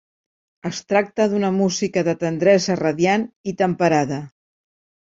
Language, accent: Catalan, Barceloní